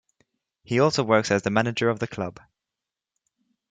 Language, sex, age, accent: English, male, under 19, England English